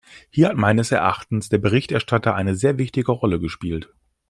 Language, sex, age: German, male, 19-29